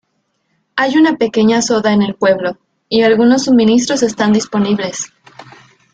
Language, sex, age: Spanish, female, 19-29